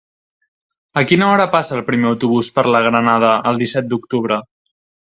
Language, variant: Catalan, Nord-Occidental